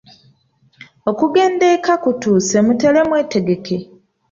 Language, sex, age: Ganda, female, 30-39